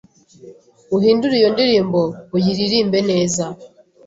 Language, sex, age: Kinyarwanda, female, 19-29